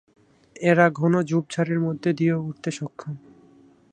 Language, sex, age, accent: Bengali, male, 19-29, প্রমিত বাংলা